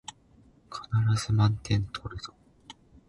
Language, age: Japanese, 19-29